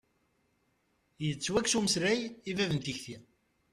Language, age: Kabyle, 40-49